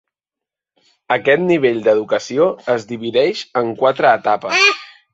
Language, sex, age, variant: Catalan, male, 30-39, Central